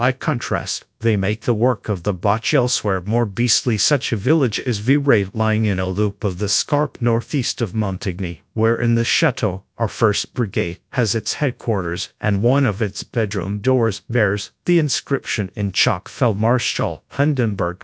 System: TTS, GradTTS